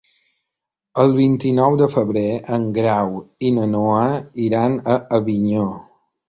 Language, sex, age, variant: Catalan, male, 50-59, Balear